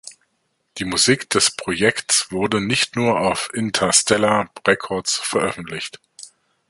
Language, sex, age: German, male, 40-49